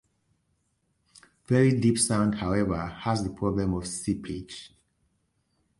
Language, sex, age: English, male, 40-49